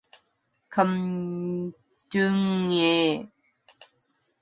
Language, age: Korean, 19-29